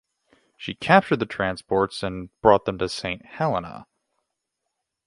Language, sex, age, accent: English, male, 19-29, United States English